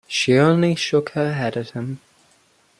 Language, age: English, under 19